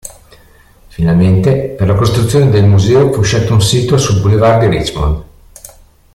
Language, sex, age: Italian, male, 50-59